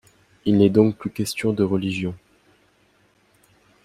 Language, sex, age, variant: French, male, 19-29, Français de métropole